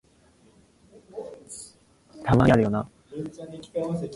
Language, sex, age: English, male, under 19